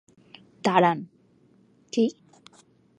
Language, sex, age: Bengali, female, 19-29